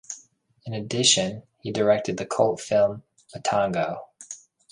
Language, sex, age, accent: English, male, 30-39, United States English